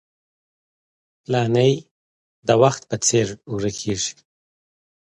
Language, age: Pashto, 30-39